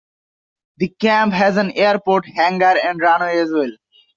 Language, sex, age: English, male, under 19